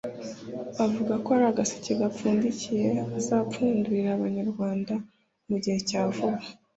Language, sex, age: Kinyarwanda, female, 19-29